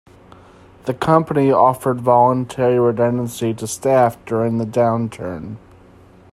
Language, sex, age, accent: English, male, 30-39, United States English